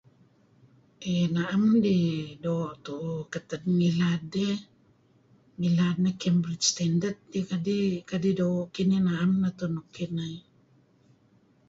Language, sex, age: Kelabit, female, 50-59